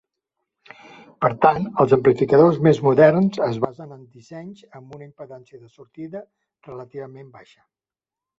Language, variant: Catalan, Central